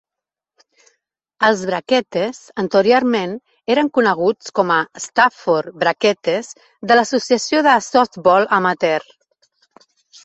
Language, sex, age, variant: Catalan, female, 40-49, Central